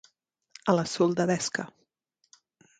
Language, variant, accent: Catalan, Central, central